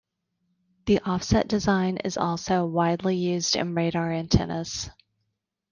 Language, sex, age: English, female, 40-49